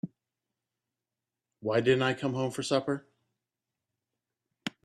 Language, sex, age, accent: English, male, 40-49, United States English